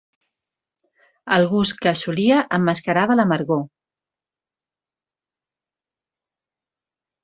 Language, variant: Catalan, Central